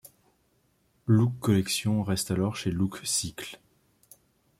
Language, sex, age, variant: French, male, 19-29, Français de métropole